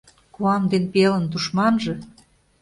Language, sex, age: Mari, female, 50-59